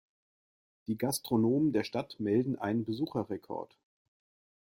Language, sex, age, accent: German, male, 40-49, Deutschland Deutsch